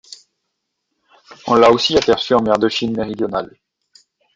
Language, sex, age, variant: French, male, 30-39, Français de métropole